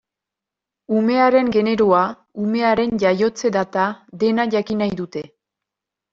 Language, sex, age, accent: Basque, female, 19-29, Nafar-lapurtarra edo Zuberotarra (Lapurdi, Nafarroa Beherea, Zuberoa)